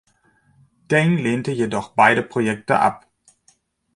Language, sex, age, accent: German, male, 50-59, Deutschland Deutsch